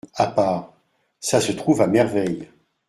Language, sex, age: French, male, 60-69